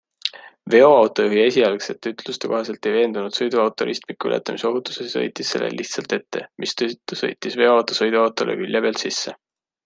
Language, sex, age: Estonian, male, 19-29